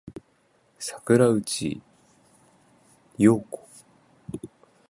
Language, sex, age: Japanese, male, 19-29